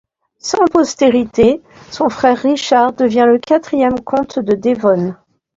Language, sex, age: French, female, 50-59